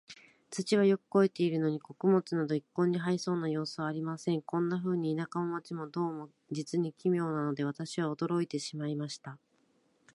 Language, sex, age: Japanese, female, 40-49